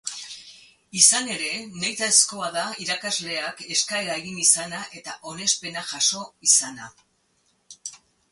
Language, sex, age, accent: Basque, female, 60-69, Erdialdekoa edo Nafarra (Gipuzkoa, Nafarroa)